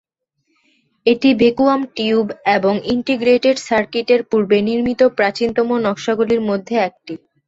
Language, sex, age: Bengali, female, 19-29